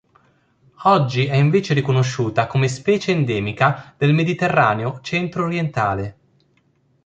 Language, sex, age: Italian, male, 30-39